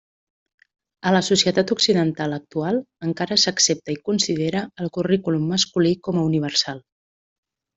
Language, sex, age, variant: Catalan, female, 40-49, Central